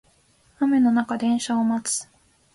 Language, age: Japanese, 19-29